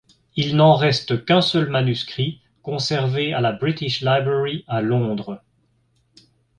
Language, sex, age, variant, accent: French, male, 50-59, Français d'Europe, Français de Belgique